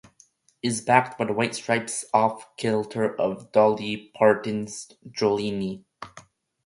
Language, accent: English, United States English